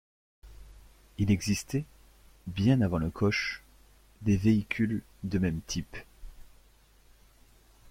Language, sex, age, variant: French, male, 19-29, Français de métropole